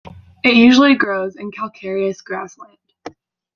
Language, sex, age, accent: English, female, 19-29, United States English